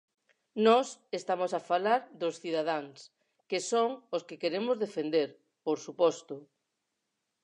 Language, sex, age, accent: Galician, female, 40-49, Normativo (estándar)